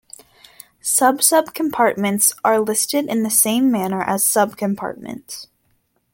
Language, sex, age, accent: English, female, under 19, United States English